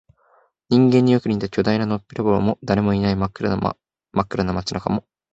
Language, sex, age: Japanese, male, 19-29